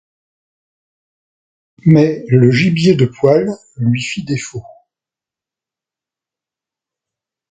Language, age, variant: French, 60-69, Français de métropole